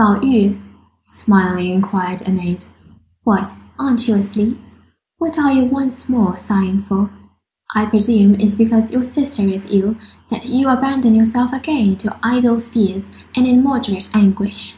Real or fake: real